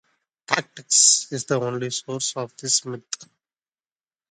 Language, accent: English, India and South Asia (India, Pakistan, Sri Lanka)